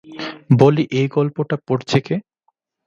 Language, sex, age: Bengali, male, 19-29